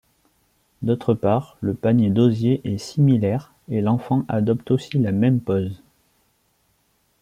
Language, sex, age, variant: French, male, 19-29, Français de métropole